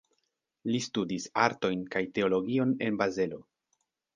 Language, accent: Esperanto, Internacia